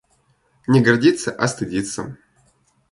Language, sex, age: Russian, male, 19-29